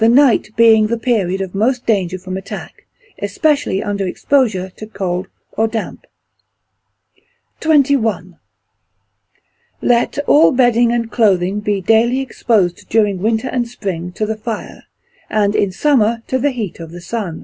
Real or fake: real